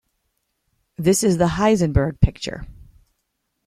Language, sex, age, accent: English, female, 40-49, United States English